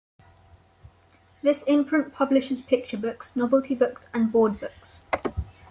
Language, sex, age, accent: English, female, under 19, England English